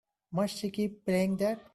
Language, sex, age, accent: English, male, 19-29, India and South Asia (India, Pakistan, Sri Lanka)